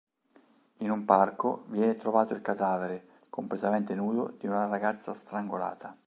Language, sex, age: Italian, male, 50-59